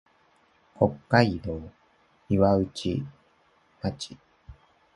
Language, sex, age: Japanese, male, 19-29